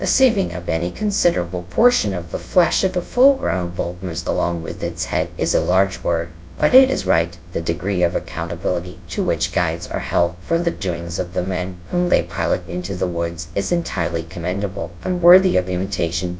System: TTS, GradTTS